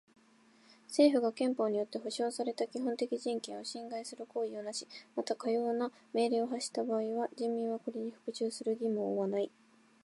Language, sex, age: Japanese, female, 19-29